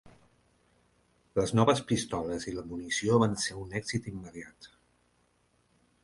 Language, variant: Catalan, Central